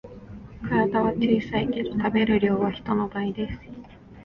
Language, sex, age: Japanese, female, 19-29